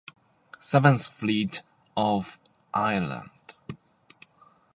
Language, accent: English, United States English